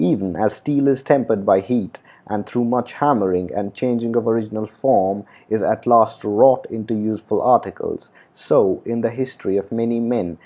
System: none